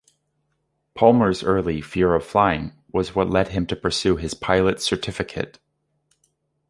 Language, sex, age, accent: English, male, 19-29, United States English